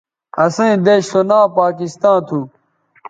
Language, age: Bateri, 19-29